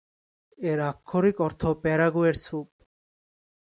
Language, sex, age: Bengali, male, 19-29